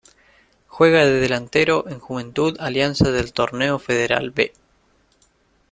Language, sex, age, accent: Spanish, male, 19-29, Rioplatense: Argentina, Uruguay, este de Bolivia, Paraguay